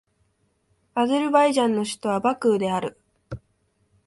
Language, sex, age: Japanese, female, 19-29